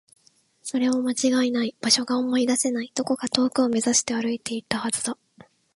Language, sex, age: Japanese, female, 19-29